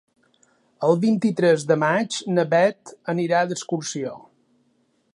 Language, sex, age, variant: Catalan, male, 40-49, Balear